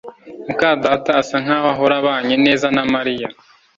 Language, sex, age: Kinyarwanda, male, 19-29